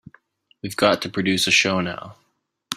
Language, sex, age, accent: English, male, 19-29, United States English